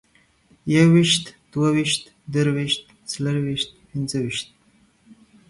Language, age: Pashto, 19-29